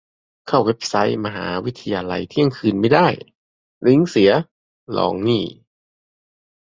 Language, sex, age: Thai, male, 30-39